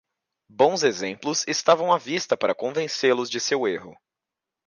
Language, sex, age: Portuguese, male, 19-29